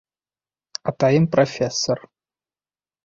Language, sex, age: Bashkir, male, 19-29